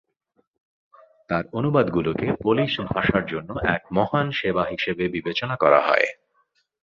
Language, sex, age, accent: Bengali, male, 30-39, চলিত